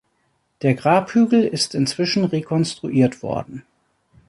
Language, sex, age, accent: German, male, 40-49, Deutschland Deutsch